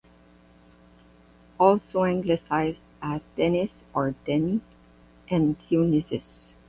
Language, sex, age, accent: English, female, 30-39, United States English; Canadian English